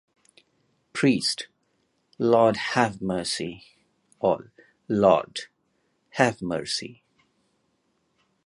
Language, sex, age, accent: English, male, 30-39, India and South Asia (India, Pakistan, Sri Lanka)